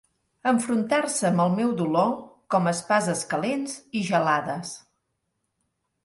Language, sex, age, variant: Catalan, female, 50-59, Central